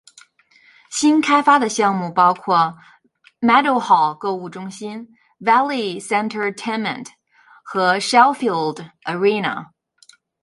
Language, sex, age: Chinese, female, 40-49